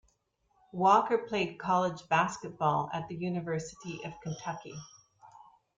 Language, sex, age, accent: English, female, 50-59, Canadian English